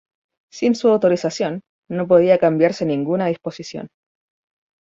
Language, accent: Spanish, Chileno: Chile, Cuyo